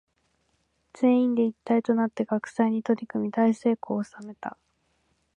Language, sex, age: Japanese, female, 19-29